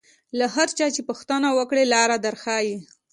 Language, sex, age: Pashto, female, 19-29